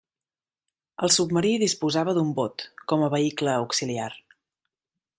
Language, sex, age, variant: Catalan, female, 30-39, Central